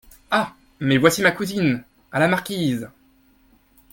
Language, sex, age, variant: French, male, 30-39, Français de métropole